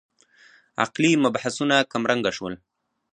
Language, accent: Pashto, معیاري پښتو